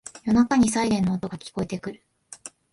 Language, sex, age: Japanese, female, 19-29